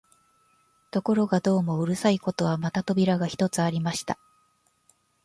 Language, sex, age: Japanese, female, 50-59